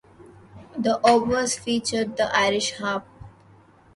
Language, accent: English, India and South Asia (India, Pakistan, Sri Lanka)